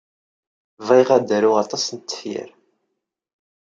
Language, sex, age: Kabyle, male, 30-39